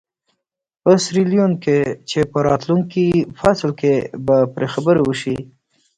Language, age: Pashto, 40-49